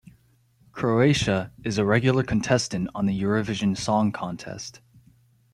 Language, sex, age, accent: English, male, 19-29, United States English